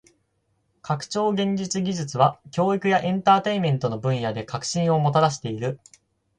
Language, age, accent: Japanese, 19-29, 標準語